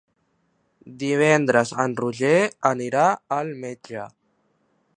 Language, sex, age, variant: Catalan, male, 19-29, Central